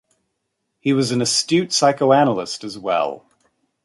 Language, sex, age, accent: English, male, 50-59, United States English